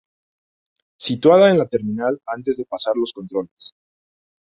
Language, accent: Spanish, México